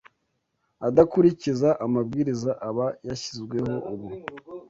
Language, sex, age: Kinyarwanda, male, 19-29